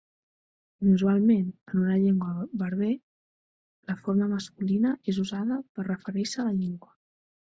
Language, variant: Catalan, Central